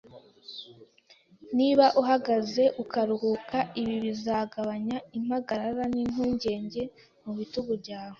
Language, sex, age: Kinyarwanda, female, 19-29